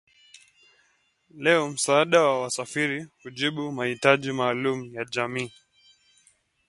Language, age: English, 19-29